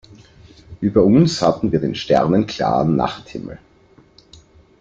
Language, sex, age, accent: German, male, 40-49, Österreichisches Deutsch